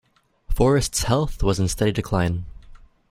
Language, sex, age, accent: English, male, 19-29, Canadian English